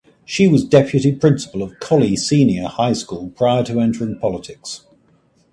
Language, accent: English, England English